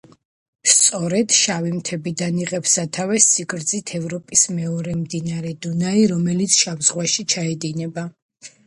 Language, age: Georgian, under 19